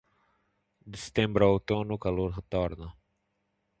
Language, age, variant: Portuguese, 40-49, Portuguese (Portugal)